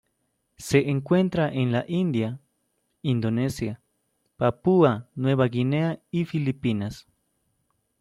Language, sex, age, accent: Spanish, male, 19-29, Andino-Pacífico: Colombia, Perú, Ecuador, oeste de Bolivia y Venezuela andina